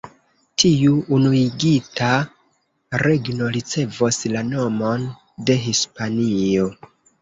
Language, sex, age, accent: Esperanto, male, 19-29, Internacia